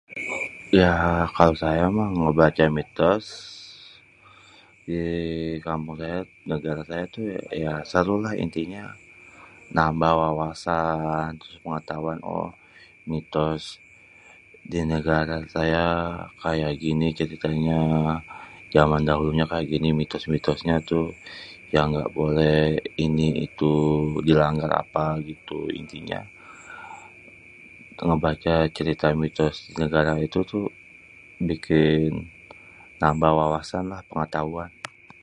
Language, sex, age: Betawi, male, 40-49